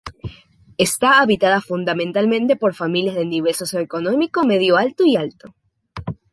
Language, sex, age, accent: Spanish, female, 19-29, Andino-Pacífico: Colombia, Perú, Ecuador, oeste de Bolivia y Venezuela andina